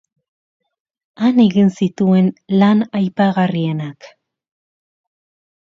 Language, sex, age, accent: Basque, female, 19-29, Erdialdekoa edo Nafarra (Gipuzkoa, Nafarroa)